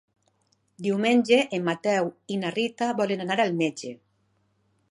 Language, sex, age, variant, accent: Catalan, female, 50-59, Valencià central, valencià